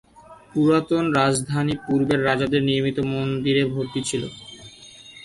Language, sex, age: Bengali, male, 19-29